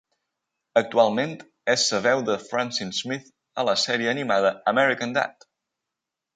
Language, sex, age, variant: Catalan, male, 19-29, Balear